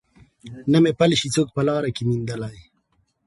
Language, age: Pashto, 30-39